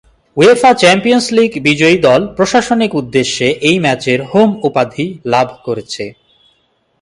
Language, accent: Bengali, Standard Bengali